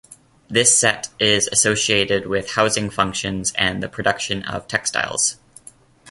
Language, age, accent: English, 19-29, Canadian English